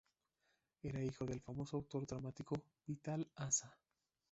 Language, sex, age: Spanish, male, 19-29